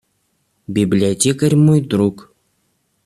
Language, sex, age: Russian, male, 19-29